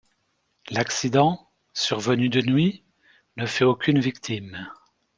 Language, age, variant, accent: French, 30-39, Français d'Europe, Français de Belgique